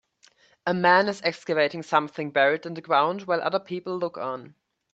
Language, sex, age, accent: English, male, 19-29, United States English